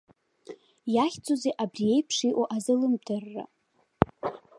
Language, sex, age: Abkhazian, female, under 19